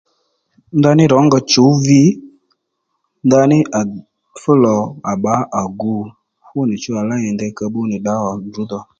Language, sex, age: Lendu, male, 30-39